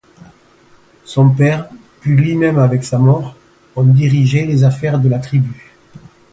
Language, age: French, 70-79